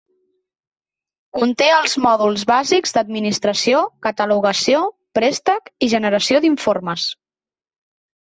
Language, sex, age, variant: Catalan, female, 19-29, Nord-Occidental